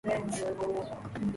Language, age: English, 30-39